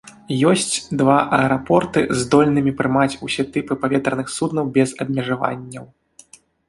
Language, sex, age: Belarusian, male, 19-29